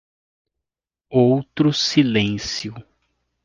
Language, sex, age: Portuguese, male, 30-39